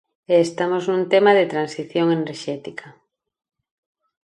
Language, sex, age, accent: Galician, female, 40-49, Normativo (estándar)